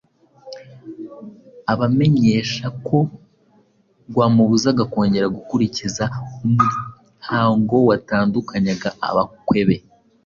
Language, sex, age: Kinyarwanda, male, 19-29